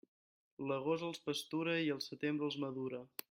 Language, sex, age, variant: Catalan, male, 19-29, Central